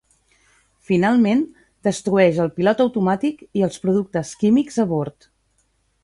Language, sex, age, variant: Catalan, female, 40-49, Central